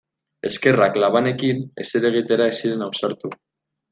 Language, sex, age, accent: Basque, male, 19-29, Mendebalekoa (Araba, Bizkaia, Gipuzkoako mendebaleko herri batzuk)